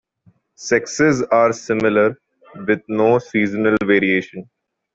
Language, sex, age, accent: English, male, 19-29, India and South Asia (India, Pakistan, Sri Lanka)